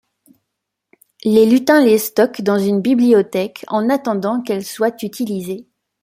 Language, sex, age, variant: French, female, 19-29, Français de métropole